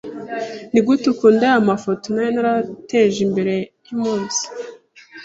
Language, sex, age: Kinyarwanda, female, 19-29